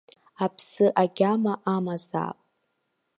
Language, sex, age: Abkhazian, female, 19-29